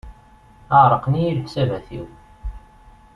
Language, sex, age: Kabyle, male, 19-29